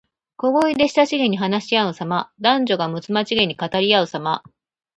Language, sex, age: Japanese, female, 40-49